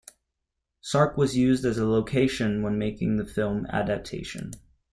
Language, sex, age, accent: English, male, 19-29, United States English